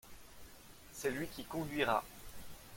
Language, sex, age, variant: French, male, 30-39, Français de métropole